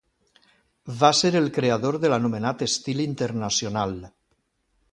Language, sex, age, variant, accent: Catalan, male, 50-59, Valencià central, valencià